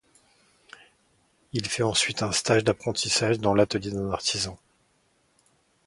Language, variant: French, Français de métropole